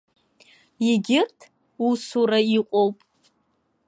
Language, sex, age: Abkhazian, female, under 19